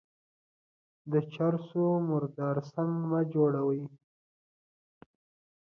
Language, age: Pashto, 19-29